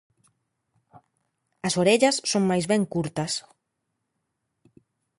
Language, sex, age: Galician, female, 30-39